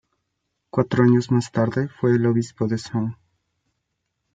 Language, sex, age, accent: Spanish, male, 19-29, Andino-Pacífico: Colombia, Perú, Ecuador, oeste de Bolivia y Venezuela andina